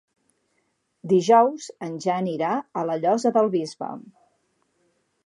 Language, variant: Catalan, Central